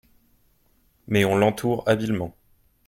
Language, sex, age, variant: French, male, 19-29, Français de métropole